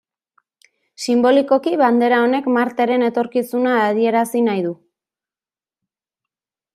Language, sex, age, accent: Basque, female, 30-39, Erdialdekoa edo Nafarra (Gipuzkoa, Nafarroa)